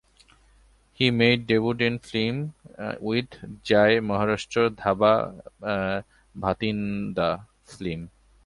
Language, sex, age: English, male, 19-29